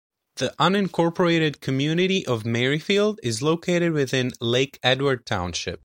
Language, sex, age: English, male, 19-29